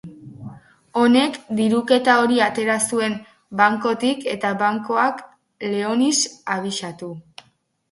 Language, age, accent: Basque, under 19, Mendebalekoa (Araba, Bizkaia, Gipuzkoako mendebaleko herri batzuk)